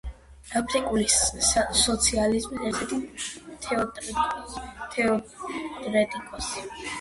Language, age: Georgian, 19-29